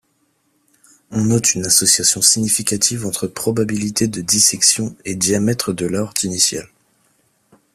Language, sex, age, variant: French, male, 19-29, Français de métropole